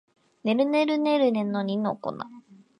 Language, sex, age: Japanese, female, 19-29